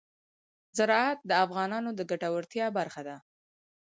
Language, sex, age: Pashto, female, 19-29